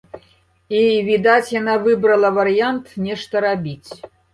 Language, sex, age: Belarusian, female, 60-69